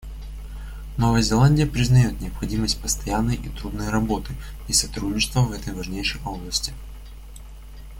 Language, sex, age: Russian, male, under 19